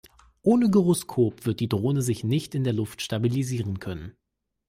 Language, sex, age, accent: German, male, 19-29, Deutschland Deutsch